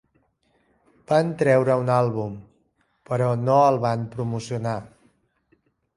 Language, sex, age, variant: Catalan, male, 40-49, Central